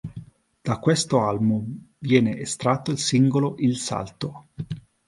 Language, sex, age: Italian, male, 40-49